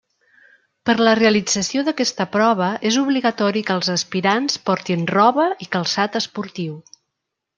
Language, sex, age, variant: Catalan, female, 50-59, Central